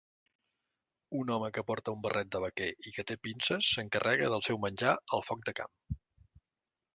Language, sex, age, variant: Catalan, male, 50-59, Central